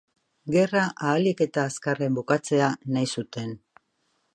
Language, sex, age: Basque, female, 50-59